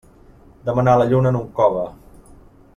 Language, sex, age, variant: Catalan, male, 30-39, Balear